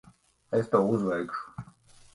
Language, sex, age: Latvian, male, 40-49